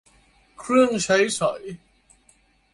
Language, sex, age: Thai, male, under 19